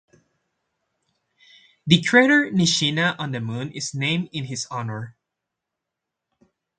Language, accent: English, United States English